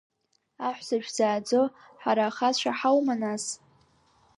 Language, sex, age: Abkhazian, female, under 19